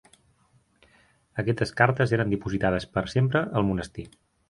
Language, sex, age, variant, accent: Catalan, male, 30-39, Central, tarragoní